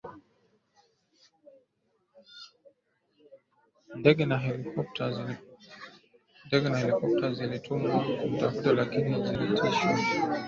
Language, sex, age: Swahili, male, 19-29